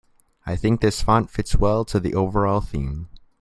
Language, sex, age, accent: English, male, 19-29, United States English